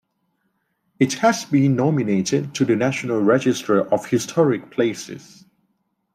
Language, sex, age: English, male, 30-39